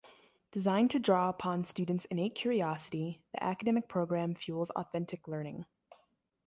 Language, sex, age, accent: English, female, 19-29, United States English